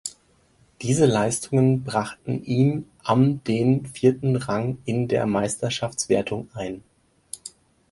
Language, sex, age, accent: German, male, 19-29, Deutschland Deutsch